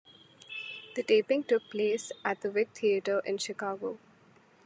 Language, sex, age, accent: English, female, 19-29, India and South Asia (India, Pakistan, Sri Lanka)